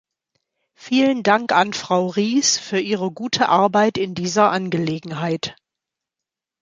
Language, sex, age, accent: German, female, 50-59, Deutschland Deutsch